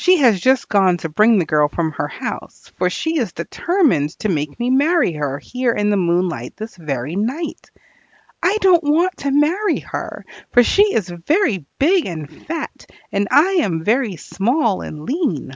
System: none